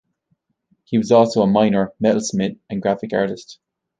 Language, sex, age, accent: English, male, 30-39, Irish English